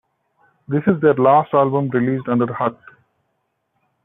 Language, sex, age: English, male, 30-39